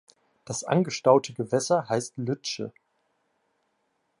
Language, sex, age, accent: German, male, 19-29, Deutschland Deutsch